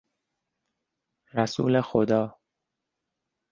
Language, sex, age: Persian, male, 30-39